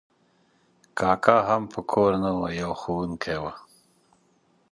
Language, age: Pashto, 50-59